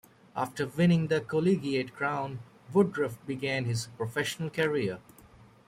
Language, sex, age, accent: English, male, 19-29, United States English